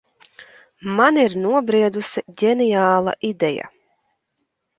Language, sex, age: Latvian, female, 19-29